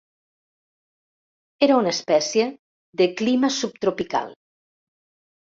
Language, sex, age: Catalan, female, 60-69